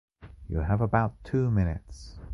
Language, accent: English, England English